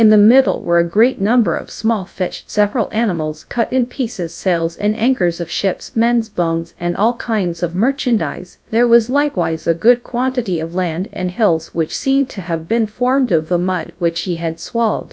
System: TTS, GradTTS